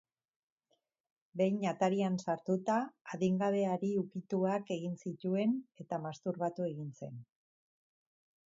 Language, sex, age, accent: Basque, female, 50-59, Mendebalekoa (Araba, Bizkaia, Gipuzkoako mendebaleko herri batzuk)